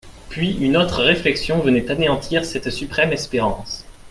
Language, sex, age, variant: French, male, 19-29, Français de métropole